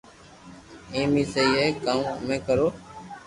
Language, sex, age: Loarki, female, under 19